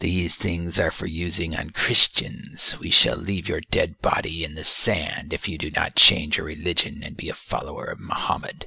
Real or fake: real